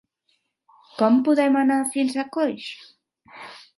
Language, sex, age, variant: Catalan, female, 19-29, Central